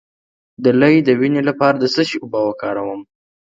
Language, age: Pashto, under 19